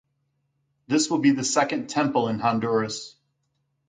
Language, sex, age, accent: English, male, 40-49, United States English